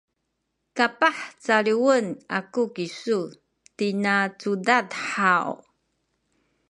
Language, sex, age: Sakizaya, female, 50-59